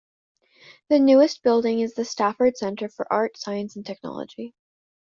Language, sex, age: English, female, under 19